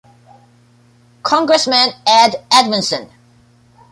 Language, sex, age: English, male, 19-29